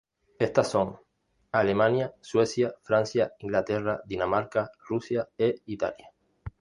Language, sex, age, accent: Spanish, male, 30-39, España: Islas Canarias